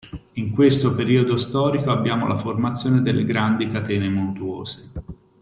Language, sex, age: Italian, male, 40-49